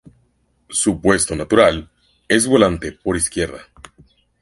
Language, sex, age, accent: Spanish, male, 19-29, México